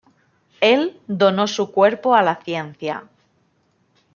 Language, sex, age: Spanish, female, 19-29